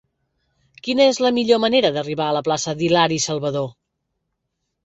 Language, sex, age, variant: Catalan, female, 30-39, Central